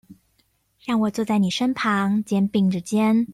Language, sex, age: Chinese, female, 19-29